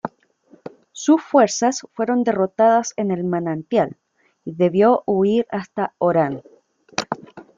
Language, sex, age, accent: Spanish, female, 30-39, Chileno: Chile, Cuyo